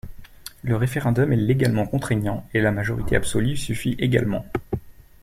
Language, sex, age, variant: French, male, 19-29, Français de métropole